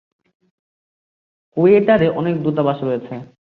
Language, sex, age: Bengali, male, 19-29